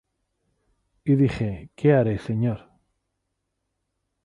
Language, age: Spanish, 60-69